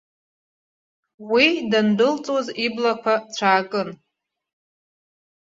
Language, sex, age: Abkhazian, female, 40-49